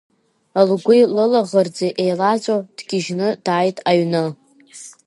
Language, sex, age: Abkhazian, female, under 19